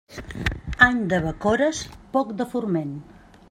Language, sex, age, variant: Catalan, female, 50-59, Central